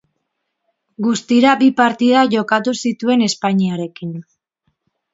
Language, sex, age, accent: Basque, male, 19-29, Mendebalekoa (Araba, Bizkaia, Gipuzkoako mendebaleko herri batzuk)